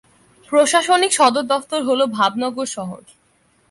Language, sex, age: Bengali, female, under 19